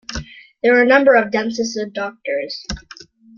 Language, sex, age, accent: English, female, under 19, Canadian English